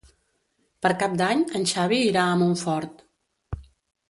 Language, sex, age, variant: Catalan, female, 50-59, Central